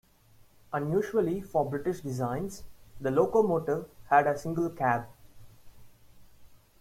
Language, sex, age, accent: English, male, 19-29, India and South Asia (India, Pakistan, Sri Lanka)